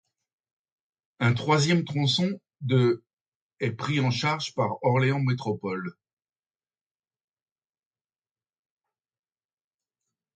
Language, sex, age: French, male, 70-79